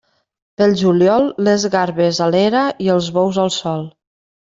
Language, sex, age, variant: Catalan, female, 40-49, Nord-Occidental